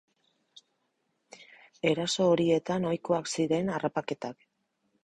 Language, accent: Basque, Mendebalekoa (Araba, Bizkaia, Gipuzkoako mendebaleko herri batzuk)